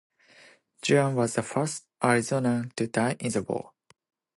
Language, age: English, 19-29